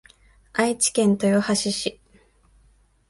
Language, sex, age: Japanese, female, 19-29